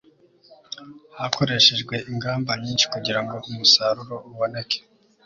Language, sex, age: Kinyarwanda, male, 19-29